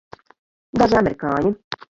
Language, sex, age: Latvian, female, 30-39